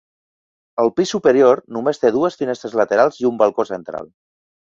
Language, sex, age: Catalan, male, 50-59